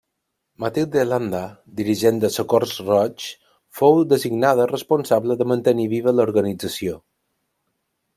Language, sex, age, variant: Catalan, male, 30-39, Balear